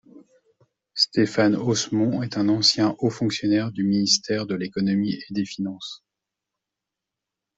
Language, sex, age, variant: French, male, 40-49, Français de métropole